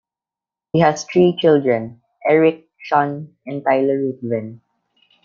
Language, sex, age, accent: English, male, under 19, Filipino